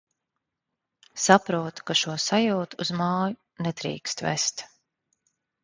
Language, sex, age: Latvian, female, 40-49